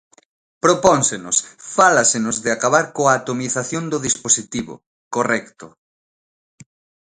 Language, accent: Galician, Normativo (estándar)